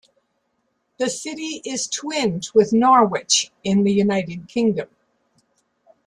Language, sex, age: English, female, 70-79